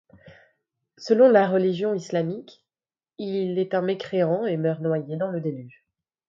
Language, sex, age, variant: French, female, 30-39, Français de métropole